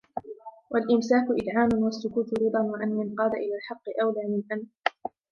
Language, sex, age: Arabic, female, 19-29